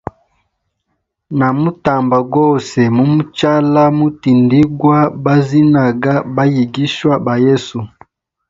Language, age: Hemba, 19-29